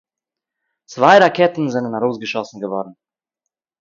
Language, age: Yiddish, 30-39